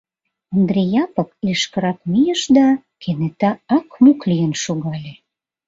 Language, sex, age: Mari, female, 30-39